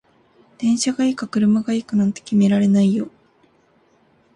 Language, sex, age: Japanese, female, 19-29